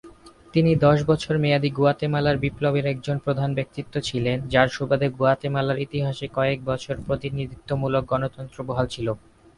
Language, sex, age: Bengali, male, 19-29